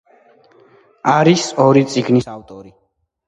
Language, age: Georgian, under 19